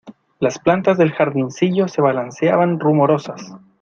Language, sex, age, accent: Spanish, male, 19-29, Chileno: Chile, Cuyo